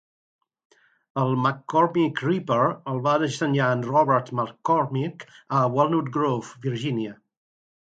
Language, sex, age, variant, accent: Catalan, male, 60-69, Central, central